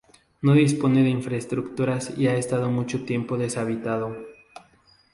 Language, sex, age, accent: Spanish, male, 19-29, México